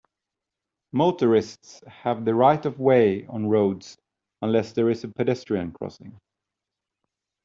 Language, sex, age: English, male, 30-39